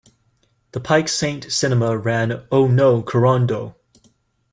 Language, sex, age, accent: English, male, 19-29, United States English